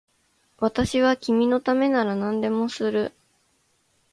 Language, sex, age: Japanese, female, 19-29